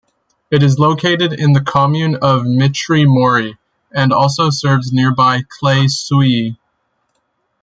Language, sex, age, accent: English, male, 19-29, Canadian English